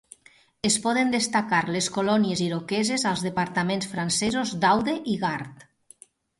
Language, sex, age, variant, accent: Catalan, female, 40-49, Nord-Occidental, nord-occidental